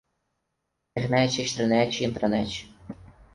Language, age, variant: Portuguese, under 19, Portuguese (Brasil)